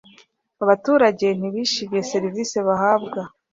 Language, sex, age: Kinyarwanda, female, 19-29